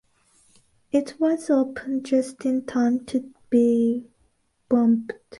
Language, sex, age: English, female, 19-29